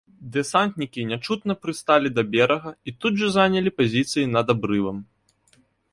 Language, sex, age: Belarusian, male, 19-29